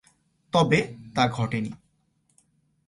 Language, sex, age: Bengali, male, 19-29